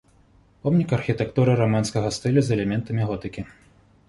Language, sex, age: Belarusian, male, 19-29